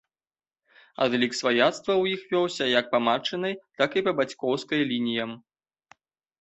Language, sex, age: Belarusian, male, 19-29